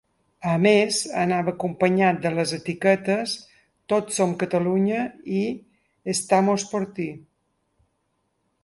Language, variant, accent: Catalan, Balear, menorquí